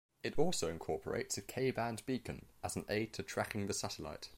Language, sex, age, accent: English, male, under 19, England English